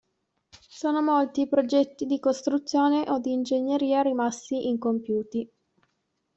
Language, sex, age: Italian, female, 19-29